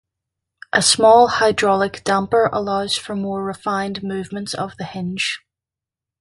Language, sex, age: English, female, 30-39